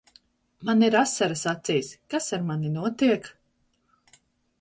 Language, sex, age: Latvian, female, 30-39